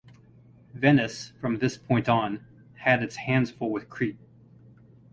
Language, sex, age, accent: English, male, 40-49, United States English